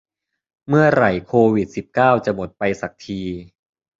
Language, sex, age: Thai, male, 19-29